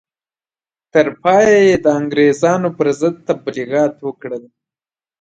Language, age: Pashto, 19-29